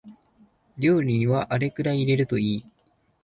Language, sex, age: Japanese, male, 19-29